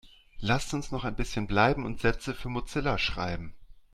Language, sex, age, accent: German, male, 40-49, Deutschland Deutsch